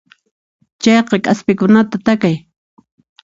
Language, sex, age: Puno Quechua, female, 60-69